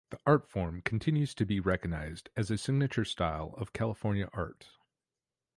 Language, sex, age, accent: English, male, 40-49, United States English